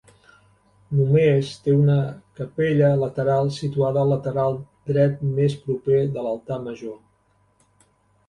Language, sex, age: Catalan, male, 60-69